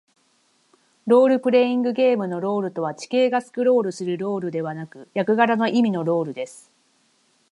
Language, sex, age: Japanese, female, 30-39